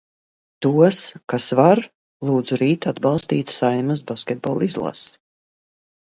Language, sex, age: Latvian, female, 50-59